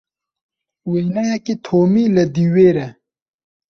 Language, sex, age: Kurdish, male, 19-29